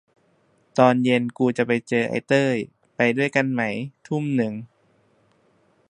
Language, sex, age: Thai, male, 30-39